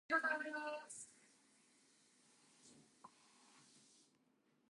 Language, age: Japanese, 30-39